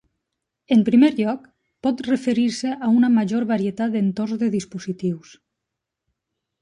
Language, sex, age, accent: Catalan, female, 30-39, valencià